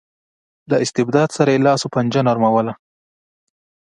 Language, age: Pashto, 19-29